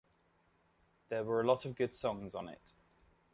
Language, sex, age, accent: English, male, 30-39, England English